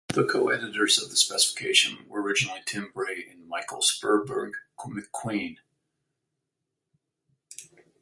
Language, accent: English, United States English